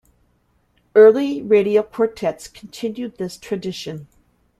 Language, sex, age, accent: English, female, 50-59, United States English